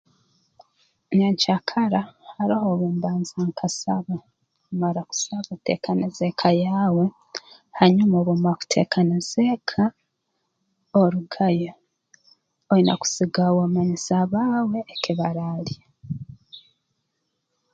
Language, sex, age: Tooro, female, 40-49